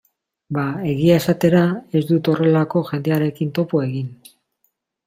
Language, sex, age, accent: Basque, male, 50-59, Mendebalekoa (Araba, Bizkaia, Gipuzkoako mendebaleko herri batzuk)